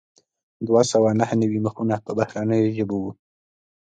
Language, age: Pashto, 19-29